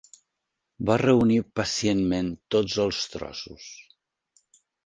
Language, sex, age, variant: Catalan, male, 50-59, Central